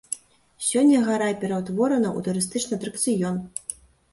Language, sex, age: Belarusian, female, 30-39